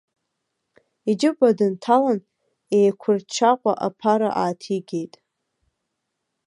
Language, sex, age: Abkhazian, female, 19-29